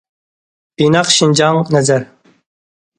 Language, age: Uyghur, 30-39